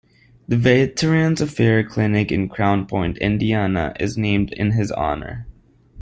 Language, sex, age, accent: English, male, 19-29, United States English